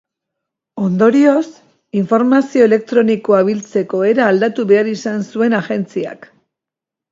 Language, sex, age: Basque, female, 60-69